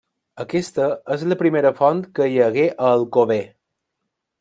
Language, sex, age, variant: Catalan, male, 30-39, Balear